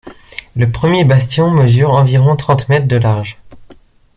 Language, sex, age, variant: French, male, 19-29, Français de métropole